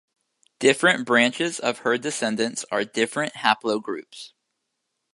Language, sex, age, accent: English, male, 19-29, United States English